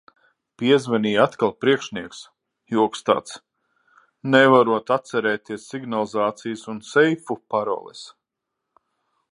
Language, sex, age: Latvian, male, 30-39